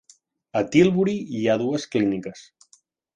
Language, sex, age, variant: Catalan, male, 40-49, Central